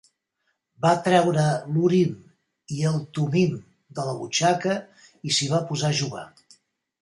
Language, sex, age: Catalan, male, 80-89